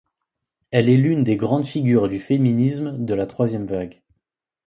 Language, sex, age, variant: French, male, 19-29, Français de métropole